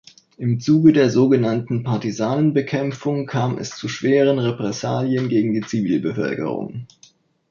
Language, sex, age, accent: German, male, 19-29, Deutschland Deutsch